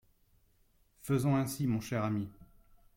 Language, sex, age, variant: French, male, 30-39, Français de métropole